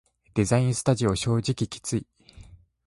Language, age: Japanese, 19-29